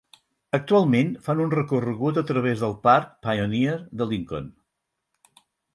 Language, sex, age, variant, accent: Catalan, male, 60-69, Central, central